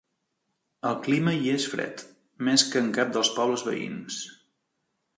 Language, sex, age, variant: Catalan, male, 30-39, Central